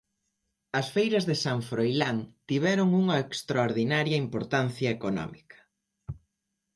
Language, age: Galician, 19-29